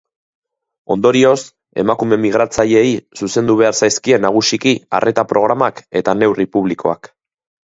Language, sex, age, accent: Basque, male, 30-39, Mendebalekoa (Araba, Bizkaia, Gipuzkoako mendebaleko herri batzuk)